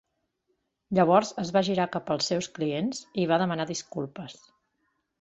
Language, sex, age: Catalan, female, 40-49